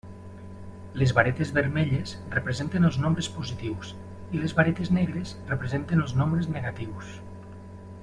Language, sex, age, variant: Catalan, male, 40-49, Septentrional